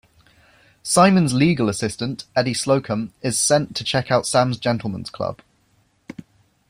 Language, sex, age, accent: English, male, 19-29, England English